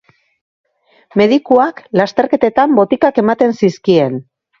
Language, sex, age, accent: Basque, male, 40-49, Mendebalekoa (Araba, Bizkaia, Gipuzkoako mendebaleko herri batzuk)